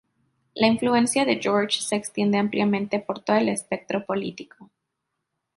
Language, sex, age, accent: Spanish, female, 19-29, México